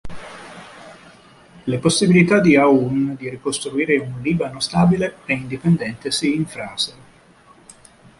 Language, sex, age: Italian, male, 50-59